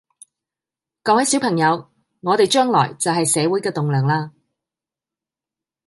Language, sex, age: Cantonese, female, 40-49